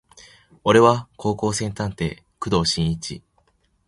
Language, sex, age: Japanese, male, 19-29